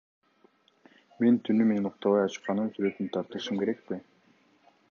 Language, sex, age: Kyrgyz, male, 19-29